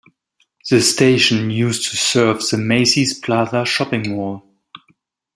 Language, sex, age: English, male, 19-29